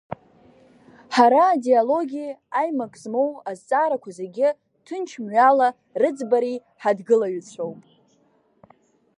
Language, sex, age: Abkhazian, female, under 19